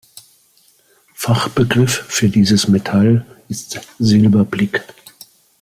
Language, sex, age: German, male, 60-69